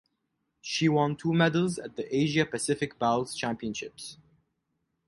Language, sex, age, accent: English, male, 19-29, United States English